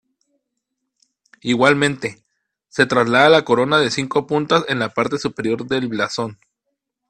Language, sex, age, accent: Spanish, male, 30-39, México